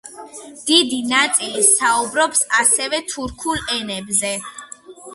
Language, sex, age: Georgian, female, under 19